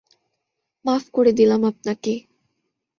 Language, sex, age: Bengali, female, 19-29